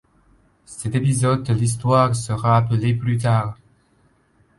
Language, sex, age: French, male, 19-29